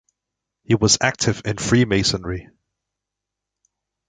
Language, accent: English, England English